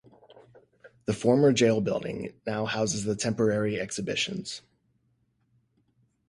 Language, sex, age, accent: English, male, 30-39, United States English